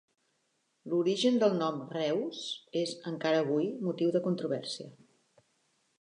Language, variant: Catalan, Central